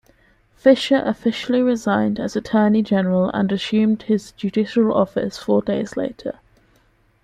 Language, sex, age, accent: English, female, 19-29, England English